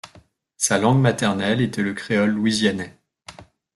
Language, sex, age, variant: French, male, 40-49, Français de métropole